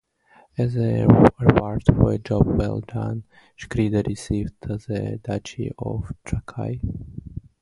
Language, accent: English, United States English